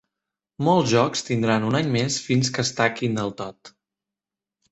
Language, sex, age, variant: Catalan, male, 19-29, Septentrional